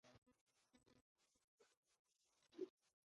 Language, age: English, 19-29